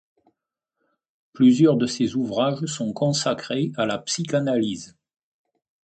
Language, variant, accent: French, Français de métropole, Français du sud de la France